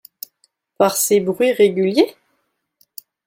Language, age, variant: French, 19-29, Français de métropole